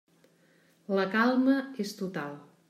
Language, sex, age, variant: Catalan, female, 40-49, Central